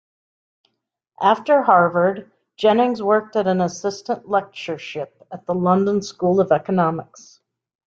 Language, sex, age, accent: English, female, 50-59, United States English